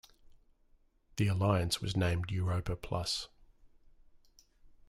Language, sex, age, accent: English, male, 40-49, Australian English